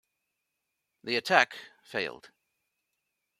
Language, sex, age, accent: English, male, 50-59, United States English